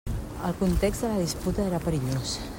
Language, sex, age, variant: Catalan, female, 50-59, Central